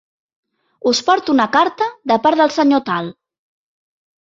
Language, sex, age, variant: Catalan, female, 40-49, Central